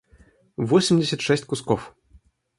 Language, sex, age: Russian, male, 19-29